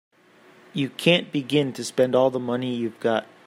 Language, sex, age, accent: English, male, 30-39, United States English